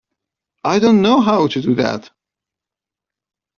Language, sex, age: English, male, 40-49